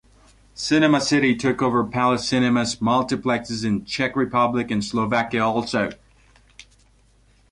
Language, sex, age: English, male, 19-29